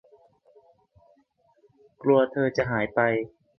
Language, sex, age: Thai, male, 19-29